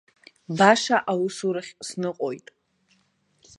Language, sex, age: Abkhazian, female, under 19